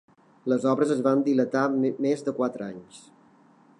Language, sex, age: Catalan, male, 50-59